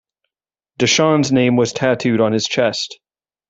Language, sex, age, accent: English, male, 30-39, Canadian English